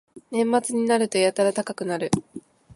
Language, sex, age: Japanese, female, 19-29